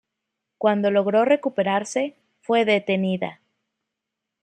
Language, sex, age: Spanish, female, 19-29